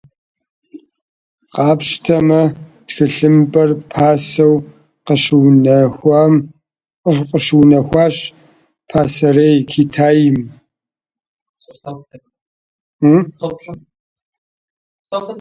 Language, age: Kabardian, 40-49